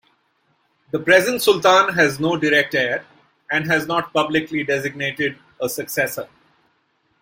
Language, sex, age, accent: English, male, 50-59, India and South Asia (India, Pakistan, Sri Lanka)